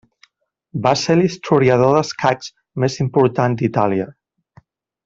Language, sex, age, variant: Catalan, male, 40-49, Central